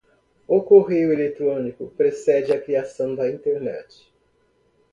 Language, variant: Portuguese, Portuguese (Brasil)